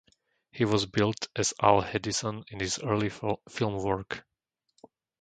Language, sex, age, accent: English, male, 30-39, United States English